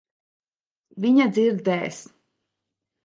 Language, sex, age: Latvian, female, 30-39